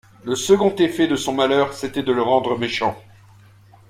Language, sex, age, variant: French, male, 40-49, Français de métropole